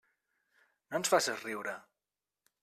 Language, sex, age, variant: Catalan, male, 40-49, Central